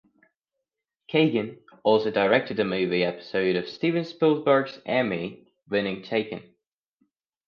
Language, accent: English, England English